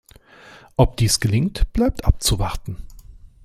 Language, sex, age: German, male, 30-39